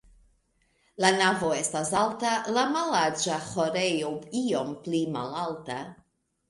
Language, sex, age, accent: Esperanto, female, 50-59, Internacia